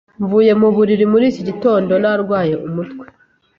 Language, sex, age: Kinyarwanda, female, 30-39